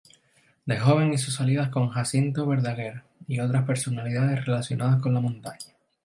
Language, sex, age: Spanish, male, 19-29